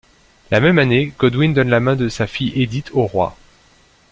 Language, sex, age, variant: French, male, 40-49, Français de métropole